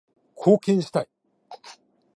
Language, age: Japanese, 30-39